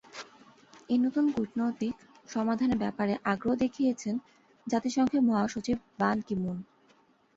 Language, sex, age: Bengali, female, 19-29